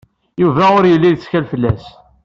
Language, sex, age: Kabyle, male, 19-29